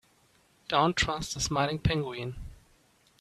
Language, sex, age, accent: English, male, 30-39, England English